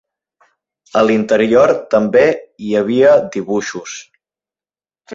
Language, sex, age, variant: Catalan, male, 19-29, Central